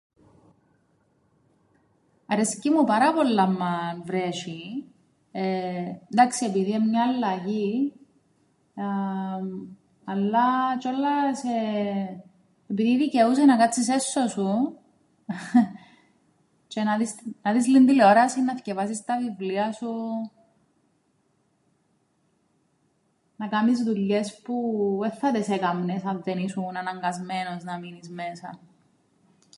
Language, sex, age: Greek, female, 30-39